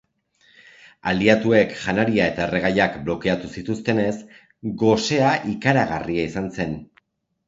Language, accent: Basque, Erdialdekoa edo Nafarra (Gipuzkoa, Nafarroa)